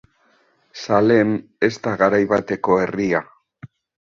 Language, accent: Basque, Mendebalekoa (Araba, Bizkaia, Gipuzkoako mendebaleko herri batzuk)